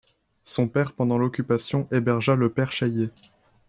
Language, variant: French, Français de métropole